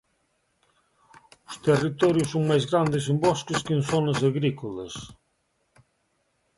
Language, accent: Galician, Oriental (común en zona oriental)